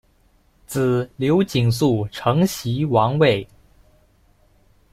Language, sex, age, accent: Chinese, male, 19-29, 出生地：广东省